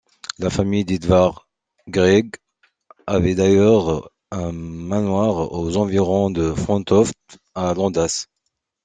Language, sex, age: French, male, 30-39